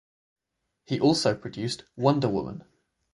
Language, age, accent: English, 19-29, England English; Northern English